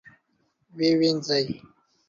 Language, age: Pashto, 19-29